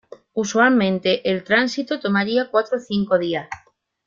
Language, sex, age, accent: Spanish, female, 40-49, España: Sur peninsular (Andalucia, Extremadura, Murcia)